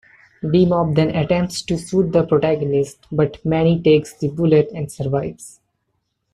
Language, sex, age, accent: English, male, 19-29, India and South Asia (India, Pakistan, Sri Lanka)